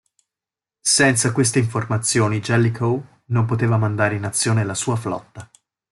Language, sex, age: Italian, male, 40-49